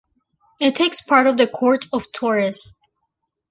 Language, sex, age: English, female, under 19